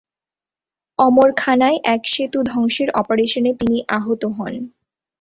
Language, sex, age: Bengali, female, 19-29